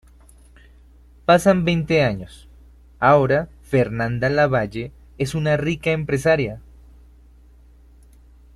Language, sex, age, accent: Spanish, male, 30-39, Andino-Pacífico: Colombia, Perú, Ecuador, oeste de Bolivia y Venezuela andina